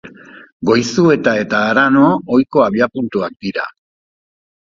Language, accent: Basque, Erdialdekoa edo Nafarra (Gipuzkoa, Nafarroa)